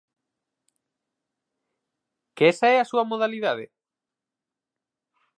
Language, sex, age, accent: Galician, male, 19-29, Central (gheada)